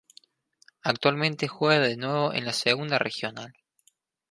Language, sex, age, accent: Spanish, male, 19-29, Rioplatense: Argentina, Uruguay, este de Bolivia, Paraguay